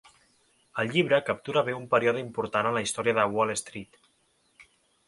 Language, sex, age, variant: Catalan, male, 19-29, Central